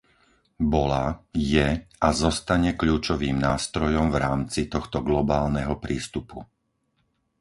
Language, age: Slovak, 50-59